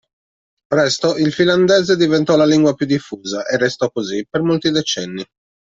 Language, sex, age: Italian, male, 30-39